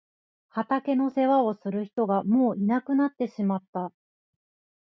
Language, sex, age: Japanese, female, 40-49